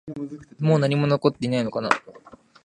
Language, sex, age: Japanese, male, 19-29